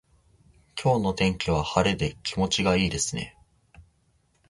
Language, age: Japanese, 19-29